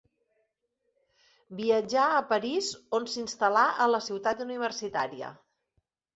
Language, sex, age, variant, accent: Catalan, female, 50-59, Central, central